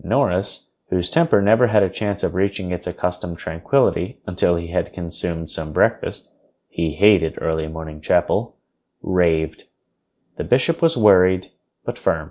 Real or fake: real